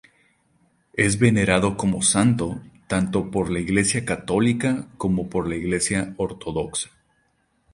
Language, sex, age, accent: Spanish, male, 30-39, México